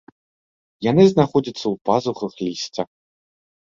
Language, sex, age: Belarusian, male, under 19